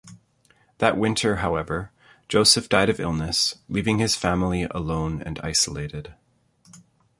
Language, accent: English, Canadian English